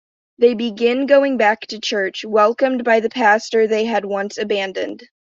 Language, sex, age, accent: English, female, under 19, United States English